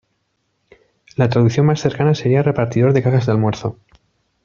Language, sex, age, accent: Spanish, male, 40-49, España: Centro-Sur peninsular (Madrid, Toledo, Castilla-La Mancha)